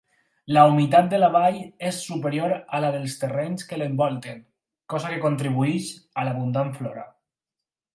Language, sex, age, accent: Catalan, male, 19-29, valencià